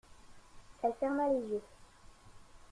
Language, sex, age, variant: French, male, 40-49, Français de métropole